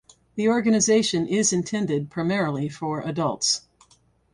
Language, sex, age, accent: English, female, 60-69, United States English